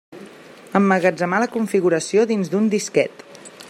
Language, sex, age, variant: Catalan, female, 30-39, Central